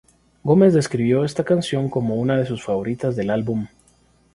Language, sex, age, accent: Spanish, male, 30-39, América central